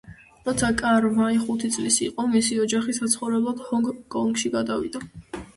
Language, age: Georgian, under 19